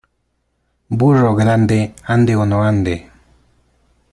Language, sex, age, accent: Spanish, male, 19-29, Andino-Pacífico: Colombia, Perú, Ecuador, oeste de Bolivia y Venezuela andina